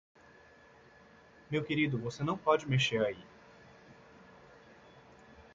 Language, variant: Portuguese, Portuguese (Brasil)